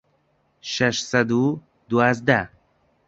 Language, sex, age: Central Kurdish, male, 19-29